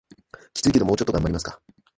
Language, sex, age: Japanese, male, 19-29